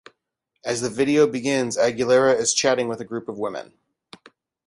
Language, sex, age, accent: English, male, 30-39, United States English